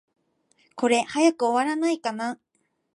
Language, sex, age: Japanese, female, 19-29